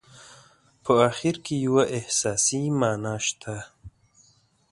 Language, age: Pashto, 19-29